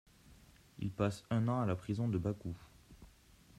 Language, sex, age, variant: French, male, 19-29, Français de métropole